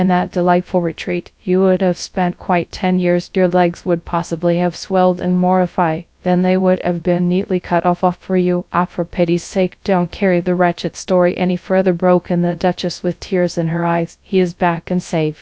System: TTS, GradTTS